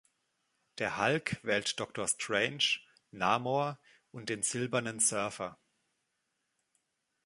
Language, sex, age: German, male, 30-39